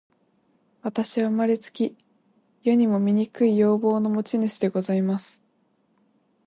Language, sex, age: Japanese, female, 19-29